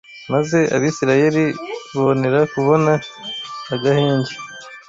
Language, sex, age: Kinyarwanda, male, 19-29